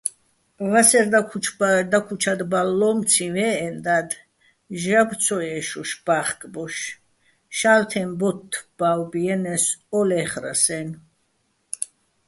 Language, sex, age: Bats, female, 60-69